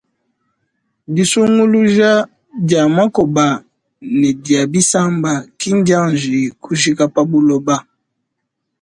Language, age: Luba-Lulua, 30-39